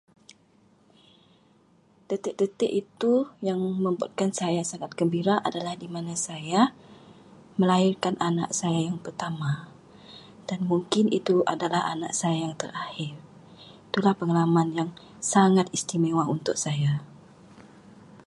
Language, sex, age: Malay, female, 40-49